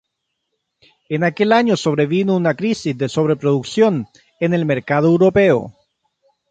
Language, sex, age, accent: Spanish, male, 40-49, Chileno: Chile, Cuyo